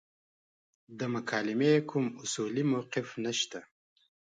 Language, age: Pashto, 30-39